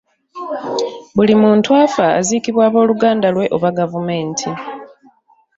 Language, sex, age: Ganda, female, 30-39